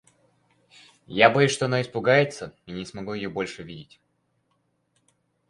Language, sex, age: Russian, male, under 19